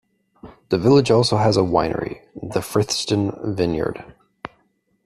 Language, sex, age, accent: English, male, 19-29, United States English